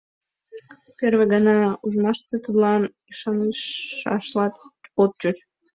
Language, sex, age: Mari, female, 19-29